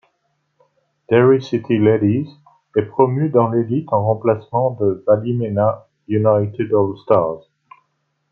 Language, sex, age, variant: French, male, 40-49, Français de métropole